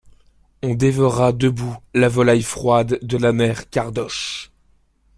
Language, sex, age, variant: French, male, 19-29, Français de métropole